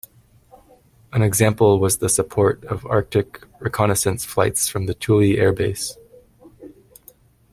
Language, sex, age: English, male, 30-39